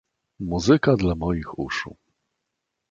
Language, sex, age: Polish, male, 50-59